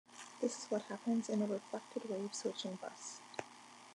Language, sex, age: English, female, under 19